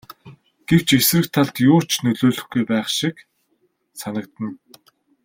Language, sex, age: Mongolian, male, 19-29